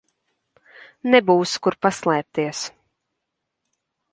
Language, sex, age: Latvian, female, 19-29